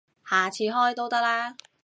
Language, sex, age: Cantonese, female, 19-29